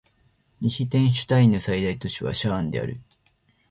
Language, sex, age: Japanese, male, 19-29